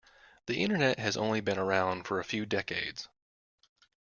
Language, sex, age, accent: English, male, 30-39, United States English